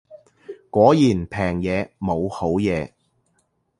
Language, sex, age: Cantonese, male, 40-49